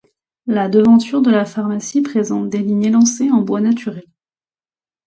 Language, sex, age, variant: French, female, 30-39, Français de métropole